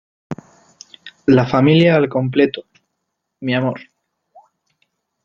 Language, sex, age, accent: Spanish, male, 19-29, España: Norte peninsular (Asturias, Castilla y León, Cantabria, País Vasco, Navarra, Aragón, La Rioja, Guadalajara, Cuenca)